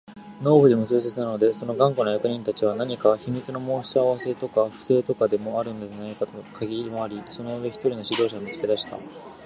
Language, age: Japanese, 19-29